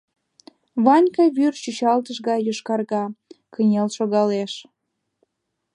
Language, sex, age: Mari, female, under 19